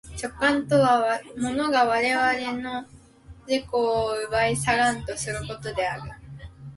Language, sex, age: Japanese, female, 19-29